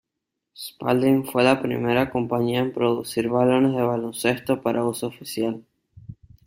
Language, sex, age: Spanish, male, under 19